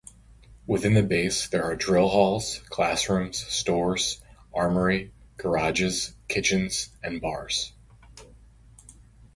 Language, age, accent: English, 30-39, United States English